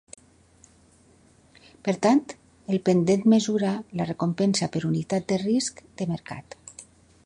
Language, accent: Catalan, valencià; valencià meridional